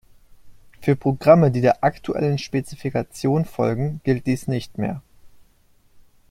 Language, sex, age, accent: German, male, 19-29, Deutschland Deutsch